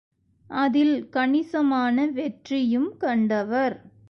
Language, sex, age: Tamil, female, 40-49